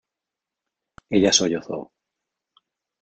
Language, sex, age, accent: Spanish, male, 30-39, España: Centro-Sur peninsular (Madrid, Toledo, Castilla-La Mancha)